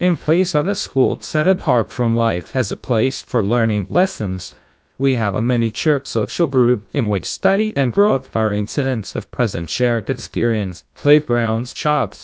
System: TTS, GlowTTS